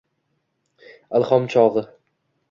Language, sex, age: Uzbek, male, under 19